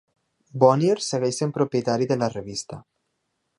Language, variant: Catalan, Nord-Occidental